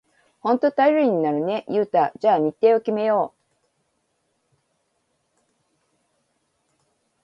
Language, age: Japanese, 50-59